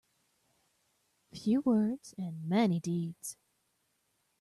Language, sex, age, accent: English, female, 30-39, United States English